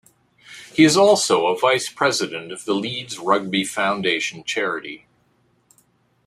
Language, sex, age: English, male, 50-59